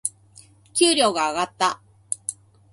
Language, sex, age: Japanese, female, 30-39